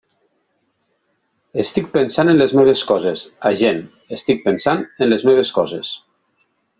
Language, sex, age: Catalan, male, 40-49